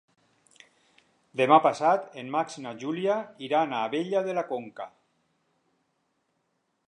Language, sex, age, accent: Catalan, male, 50-59, valencià